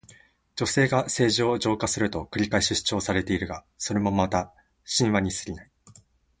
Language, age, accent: Japanese, 19-29, 東京; 関東